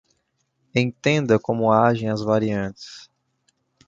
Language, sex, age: Portuguese, male, 19-29